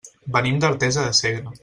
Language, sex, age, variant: Catalan, male, 19-29, Central